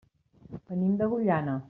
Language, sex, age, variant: Catalan, female, 40-49, Central